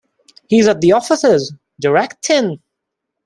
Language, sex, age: English, male, 19-29